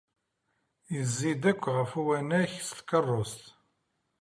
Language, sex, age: Kabyle, male, 40-49